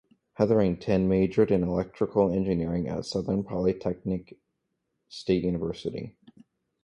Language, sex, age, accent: English, male, under 19, United States English